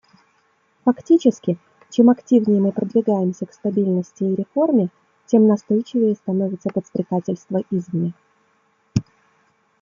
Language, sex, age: Russian, female, 30-39